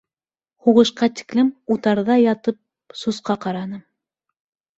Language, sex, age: Bashkir, female, 19-29